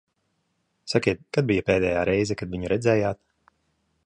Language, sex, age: Latvian, male, 30-39